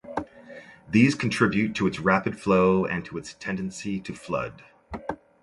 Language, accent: English, United States English